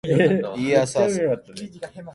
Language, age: Japanese, under 19